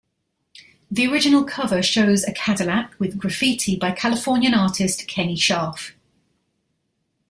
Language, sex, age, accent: English, female, 40-49, England English